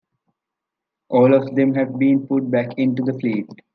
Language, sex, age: English, male, under 19